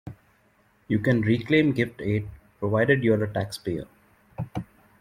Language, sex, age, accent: English, male, 19-29, India and South Asia (India, Pakistan, Sri Lanka)